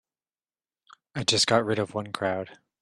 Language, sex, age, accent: English, male, 30-39, Canadian English